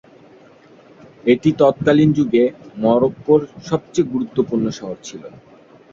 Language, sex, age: Bengali, male, 19-29